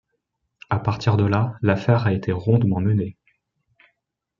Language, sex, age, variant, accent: French, male, 19-29, Français d'Europe, Français de Suisse